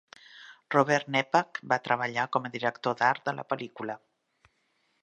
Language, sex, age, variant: Catalan, female, 50-59, Central